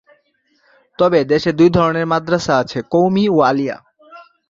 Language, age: Bengali, 19-29